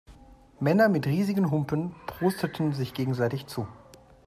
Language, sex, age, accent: German, male, 40-49, Deutschland Deutsch